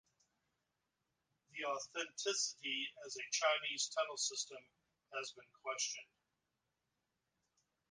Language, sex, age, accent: English, male, 50-59, United States English